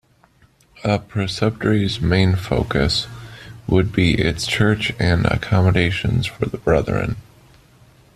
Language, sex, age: English, male, 30-39